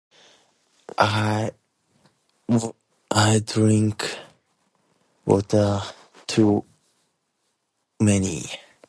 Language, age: English, 19-29